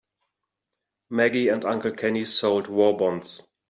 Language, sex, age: English, male, 40-49